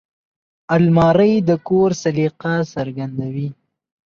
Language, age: Pashto, 19-29